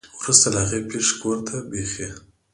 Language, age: Pashto, under 19